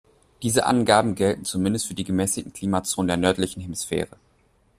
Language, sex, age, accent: German, male, 19-29, Deutschland Deutsch